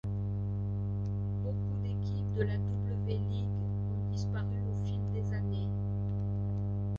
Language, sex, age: French, female, 60-69